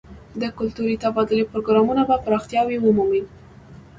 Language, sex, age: Pashto, female, 19-29